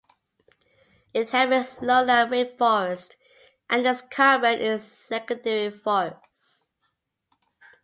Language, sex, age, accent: English, female, 40-49, Scottish English